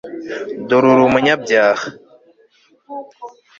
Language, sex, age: Kinyarwanda, male, 19-29